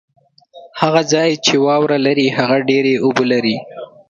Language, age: Pashto, 19-29